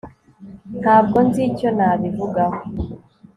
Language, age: Kinyarwanda, 19-29